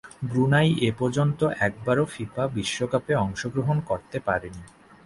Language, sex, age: Bengali, male, 19-29